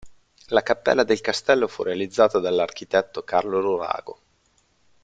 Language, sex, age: Italian, male, 30-39